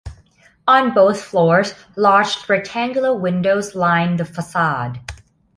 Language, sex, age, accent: English, female, 19-29, United States English